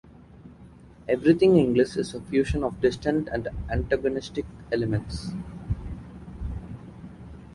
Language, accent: English, India and South Asia (India, Pakistan, Sri Lanka)